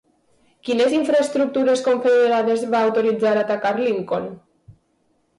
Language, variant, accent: Catalan, Valencià meridional, valencià